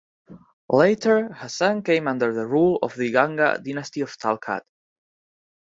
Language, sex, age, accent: English, male, under 19, United States English